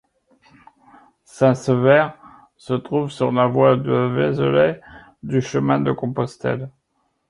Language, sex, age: French, male, 60-69